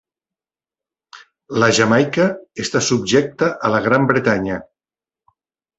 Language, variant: Catalan, Nord-Occidental